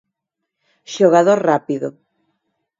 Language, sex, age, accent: Galician, female, 40-49, Neofalante